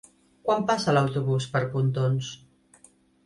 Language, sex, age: Catalan, female, 30-39